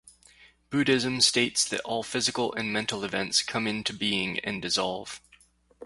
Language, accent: English, United States English